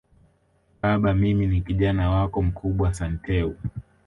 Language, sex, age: Swahili, male, 19-29